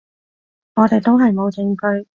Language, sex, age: Cantonese, female, 19-29